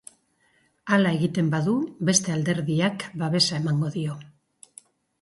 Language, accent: Basque, Erdialdekoa edo Nafarra (Gipuzkoa, Nafarroa)